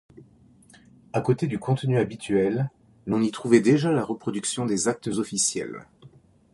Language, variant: French, Français de métropole